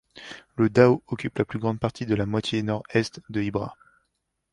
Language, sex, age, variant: French, male, 30-39, Français de métropole